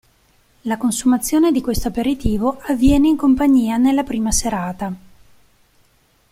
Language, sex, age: Italian, female, 40-49